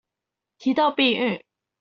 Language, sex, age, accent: Chinese, female, 19-29, 出生地：臺北市